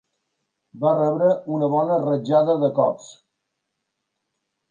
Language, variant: Catalan, Balear